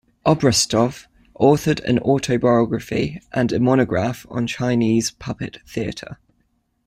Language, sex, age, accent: English, male, 19-29, England English